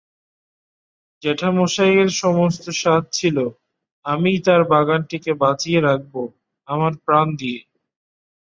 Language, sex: Bengali, male